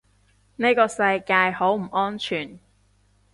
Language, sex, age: Cantonese, female, 19-29